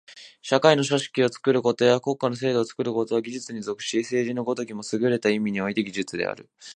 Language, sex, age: Japanese, male, 19-29